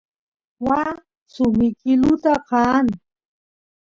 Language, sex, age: Santiago del Estero Quichua, female, 50-59